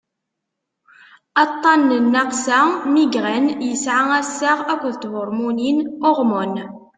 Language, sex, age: Kabyle, female, 19-29